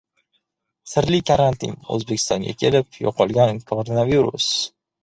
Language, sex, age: Uzbek, male, 19-29